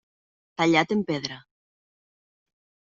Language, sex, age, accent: Catalan, female, 40-49, valencià